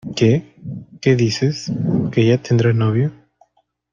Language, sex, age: Spanish, male, 19-29